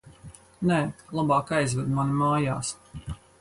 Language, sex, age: Latvian, female, 50-59